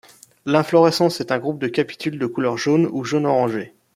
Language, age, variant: French, 19-29, Français de métropole